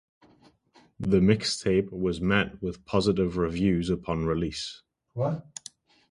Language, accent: English, England English